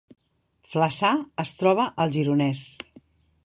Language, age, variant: Catalan, 60-69, Central